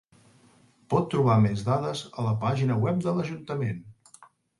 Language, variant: Catalan, Nord-Occidental